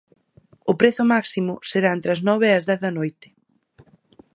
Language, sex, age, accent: Galician, female, 19-29, Central (gheada); Normativo (estándar)